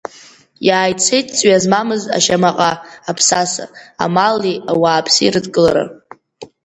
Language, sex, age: Abkhazian, female, under 19